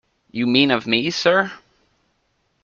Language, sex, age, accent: English, male, 19-29, United States English